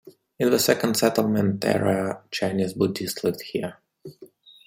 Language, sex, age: English, male, 30-39